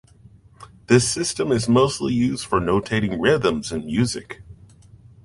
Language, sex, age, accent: English, male, 30-39, United States English